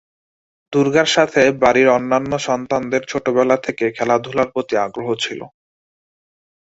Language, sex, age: Bengali, male, 19-29